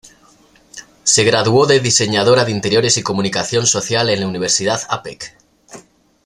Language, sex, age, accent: Spanish, male, 19-29, España: Norte peninsular (Asturias, Castilla y León, Cantabria, País Vasco, Navarra, Aragón, La Rioja, Guadalajara, Cuenca)